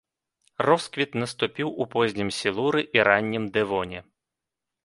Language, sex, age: Belarusian, male, 30-39